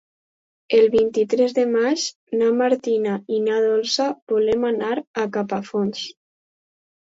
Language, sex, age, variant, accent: Catalan, female, under 19, Alacantí, valencià